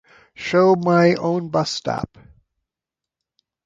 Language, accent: English, United States English